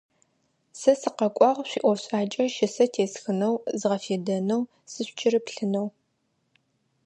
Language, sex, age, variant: Adyghe, female, 19-29, Адыгабзэ (Кирил, пстэумэ зэдыряе)